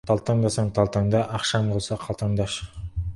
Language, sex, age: Kazakh, male, 19-29